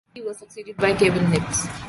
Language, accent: English, India and South Asia (India, Pakistan, Sri Lanka)